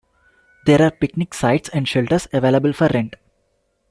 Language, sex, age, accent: English, male, 19-29, India and South Asia (India, Pakistan, Sri Lanka)